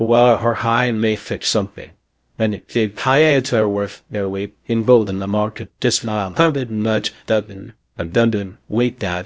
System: TTS, VITS